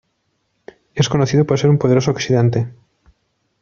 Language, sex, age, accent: Spanish, male, 40-49, España: Centro-Sur peninsular (Madrid, Toledo, Castilla-La Mancha)